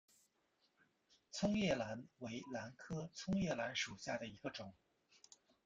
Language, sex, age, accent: Chinese, male, 40-49, 出生地：上海市